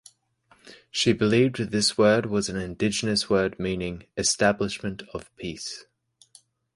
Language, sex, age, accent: English, male, 19-29, Australian English